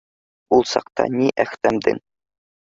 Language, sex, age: Bashkir, male, under 19